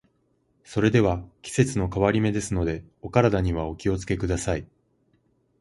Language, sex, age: Japanese, male, 19-29